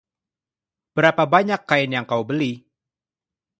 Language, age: Indonesian, 19-29